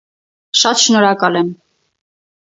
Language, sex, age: Armenian, female, 30-39